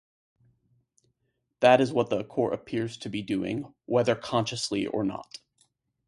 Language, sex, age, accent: English, male, 19-29, United States English